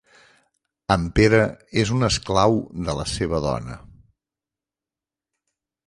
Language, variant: Catalan, Nord-Occidental